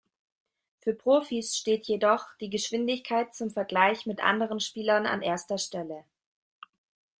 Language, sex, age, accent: German, female, 19-29, Deutschland Deutsch